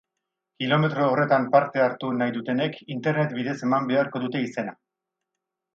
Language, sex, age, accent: Basque, male, 50-59, Erdialdekoa edo Nafarra (Gipuzkoa, Nafarroa)